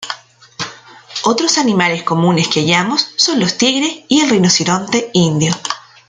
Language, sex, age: Spanish, female, 50-59